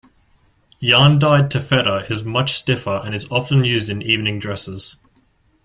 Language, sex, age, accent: English, male, under 19, Australian English